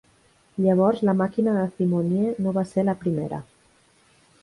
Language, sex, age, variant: Catalan, female, 19-29, Central